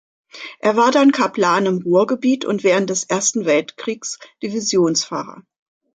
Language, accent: German, Deutschland Deutsch